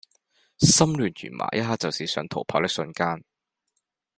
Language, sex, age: Cantonese, male, 19-29